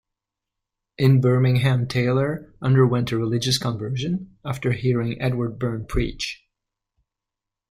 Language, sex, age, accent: English, male, 40-49, Canadian English